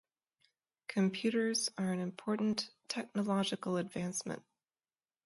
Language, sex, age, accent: English, female, 30-39, United States English